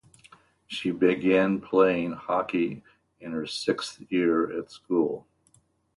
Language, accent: English, United States English